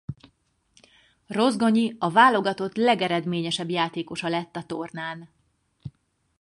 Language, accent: Hungarian, budapesti